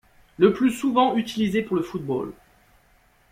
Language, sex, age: French, male, 30-39